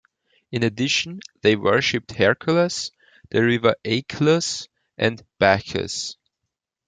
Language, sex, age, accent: English, male, 19-29, United States English